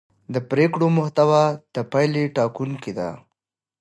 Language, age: Pashto, 19-29